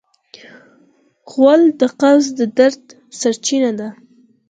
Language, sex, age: Pashto, female, under 19